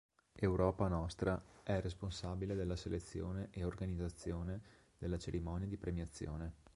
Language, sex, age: Italian, male, 19-29